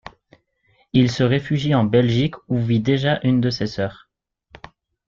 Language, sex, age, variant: French, male, 19-29, Français de métropole